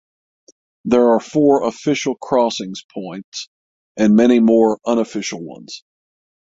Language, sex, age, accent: English, male, 50-59, United States English; southern United States